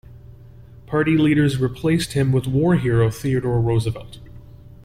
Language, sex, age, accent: English, male, 30-39, United States English